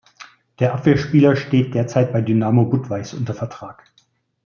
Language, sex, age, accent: German, male, 50-59, Deutschland Deutsch